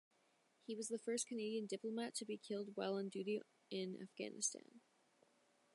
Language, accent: English, United States English